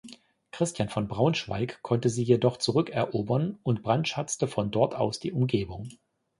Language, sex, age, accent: German, male, 30-39, Deutschland Deutsch